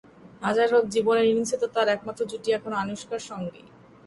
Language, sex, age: Bengali, female, 30-39